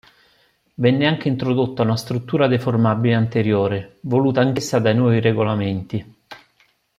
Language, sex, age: Italian, male, 40-49